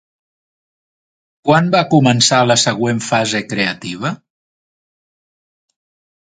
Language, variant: Catalan, Central